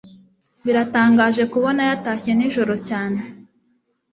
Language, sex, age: Kinyarwanda, female, 19-29